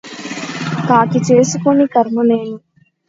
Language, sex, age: Telugu, female, 19-29